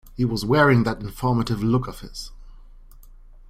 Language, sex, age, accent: English, male, 30-39, England English